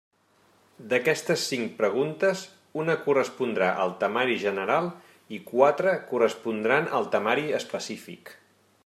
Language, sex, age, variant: Catalan, male, 40-49, Central